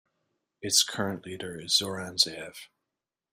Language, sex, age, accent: English, male, 40-49, Canadian English